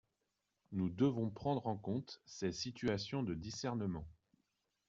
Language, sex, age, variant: French, male, 30-39, Français de métropole